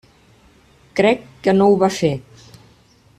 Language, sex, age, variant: Catalan, female, 50-59, Central